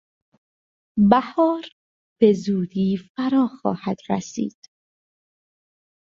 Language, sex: Persian, female